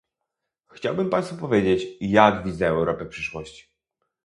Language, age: Polish, 19-29